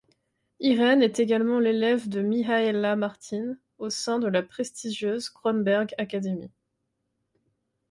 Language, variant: French, Français de métropole